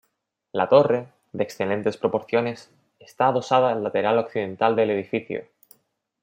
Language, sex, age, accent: Spanish, male, 19-29, España: Sur peninsular (Andalucia, Extremadura, Murcia)